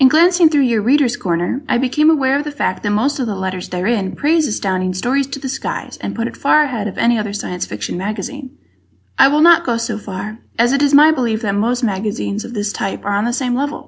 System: none